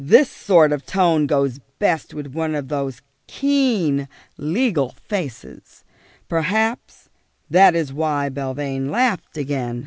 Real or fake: real